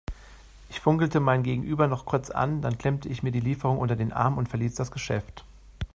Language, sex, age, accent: German, male, 40-49, Deutschland Deutsch